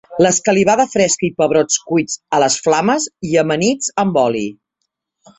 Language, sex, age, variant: Catalan, female, 50-59, Central